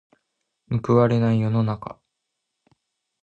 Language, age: Japanese, 19-29